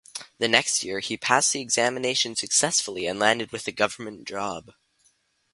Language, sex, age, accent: English, male, under 19, Canadian English